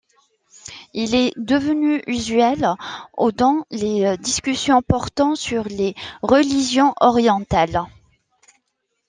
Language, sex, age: French, female, 19-29